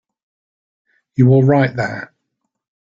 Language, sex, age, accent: English, male, 60-69, England English